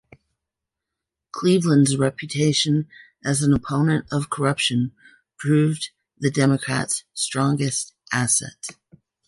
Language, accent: English, United States English